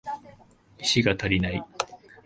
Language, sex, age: Japanese, male, 19-29